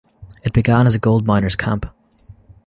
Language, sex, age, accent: English, male, 19-29, Irish English